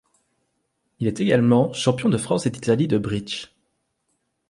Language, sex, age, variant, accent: French, male, 30-39, Français d'Europe, Français de Belgique